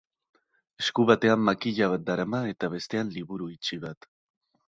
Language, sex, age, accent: Basque, male, 19-29, Mendebalekoa (Araba, Bizkaia, Gipuzkoako mendebaleko herri batzuk)